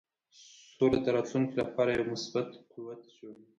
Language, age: Pashto, 19-29